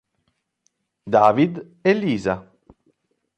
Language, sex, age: Italian, male, 30-39